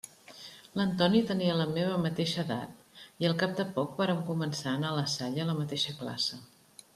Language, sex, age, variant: Catalan, female, 50-59, Central